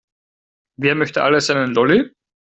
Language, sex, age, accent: German, male, 19-29, Österreichisches Deutsch